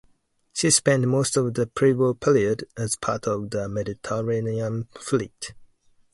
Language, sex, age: English, male, 19-29